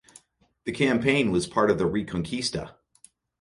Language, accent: English, United States English